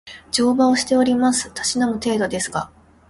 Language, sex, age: Japanese, female, 19-29